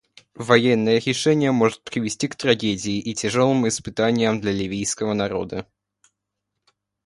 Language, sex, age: Russian, male, under 19